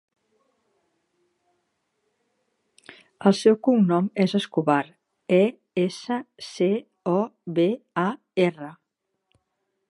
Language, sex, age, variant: Catalan, female, 40-49, Central